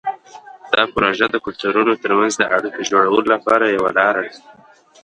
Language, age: Pashto, 19-29